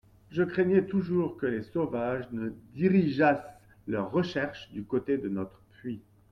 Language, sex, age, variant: French, male, 40-49, Français de métropole